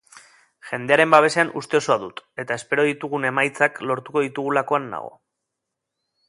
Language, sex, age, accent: Basque, male, 30-39, Erdialdekoa edo Nafarra (Gipuzkoa, Nafarroa)